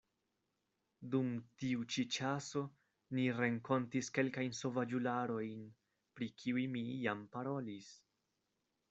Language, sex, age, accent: Esperanto, male, 19-29, Internacia